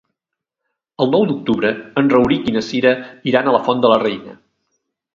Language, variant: Catalan, Central